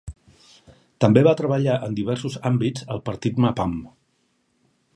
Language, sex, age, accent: Catalan, male, 50-59, Barceloní